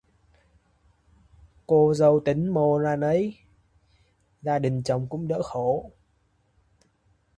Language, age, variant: Vietnamese, 19-29, Hà Nội